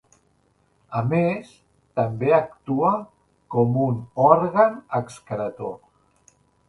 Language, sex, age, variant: Catalan, male, 50-59, Central